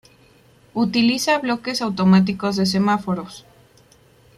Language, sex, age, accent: Spanish, female, 19-29, México